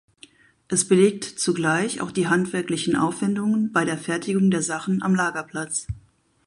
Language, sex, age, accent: German, female, 40-49, Deutschland Deutsch